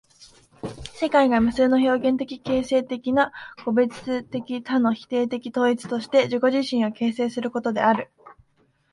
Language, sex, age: Japanese, female, 19-29